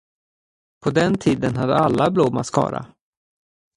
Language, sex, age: Swedish, male, 30-39